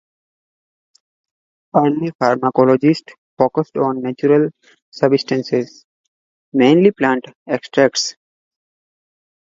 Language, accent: English, India and South Asia (India, Pakistan, Sri Lanka)